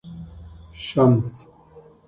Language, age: Pashto, 30-39